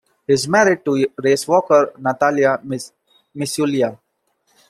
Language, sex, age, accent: English, male, 19-29, India and South Asia (India, Pakistan, Sri Lanka)